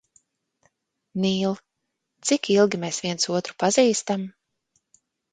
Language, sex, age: Latvian, female, 30-39